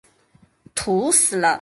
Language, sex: Chinese, female